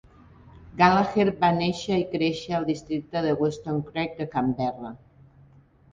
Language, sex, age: Catalan, female, 50-59